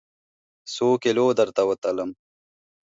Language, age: Pashto, 19-29